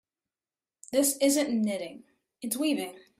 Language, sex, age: English, female, 30-39